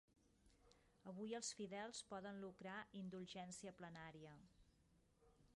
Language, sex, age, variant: Catalan, female, 40-49, Septentrional